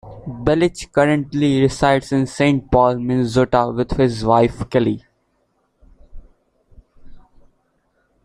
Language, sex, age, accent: English, male, 19-29, India and South Asia (India, Pakistan, Sri Lanka)